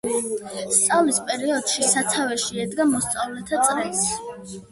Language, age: Georgian, under 19